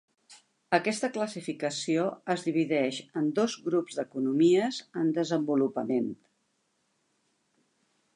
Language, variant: Catalan, Central